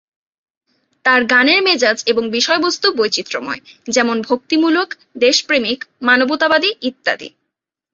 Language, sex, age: Bengali, female, 19-29